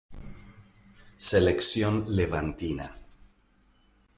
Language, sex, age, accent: Spanish, male, 40-49, Caribe: Cuba, Venezuela, Puerto Rico, República Dominicana, Panamá, Colombia caribeña, México caribeño, Costa del golfo de México